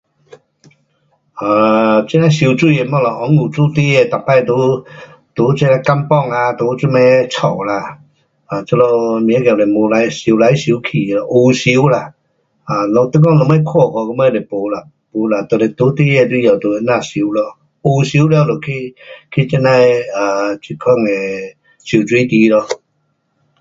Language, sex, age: Pu-Xian Chinese, male, 60-69